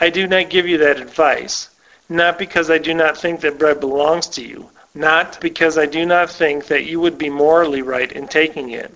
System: none